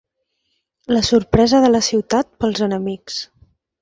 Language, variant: Catalan, Septentrional